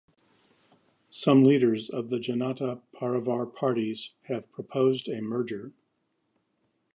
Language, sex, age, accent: English, male, 60-69, United States English